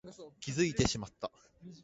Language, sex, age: Japanese, male, under 19